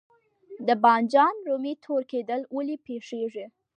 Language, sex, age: Pashto, female, under 19